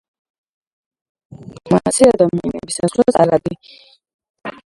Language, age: Georgian, under 19